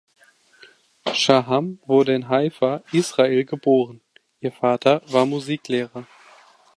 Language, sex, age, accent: German, male, 19-29, Deutschland Deutsch